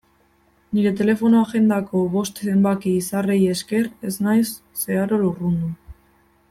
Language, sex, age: Basque, female, 19-29